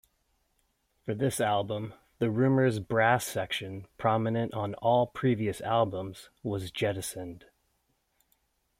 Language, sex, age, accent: English, male, 30-39, United States English